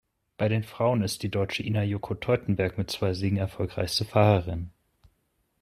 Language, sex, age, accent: German, male, 30-39, Deutschland Deutsch